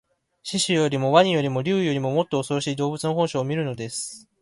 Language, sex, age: Japanese, male, 19-29